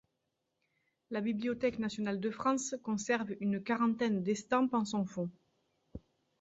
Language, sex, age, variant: French, female, 40-49, Français de métropole